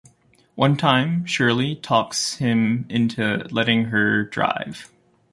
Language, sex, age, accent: English, male, 19-29, United States English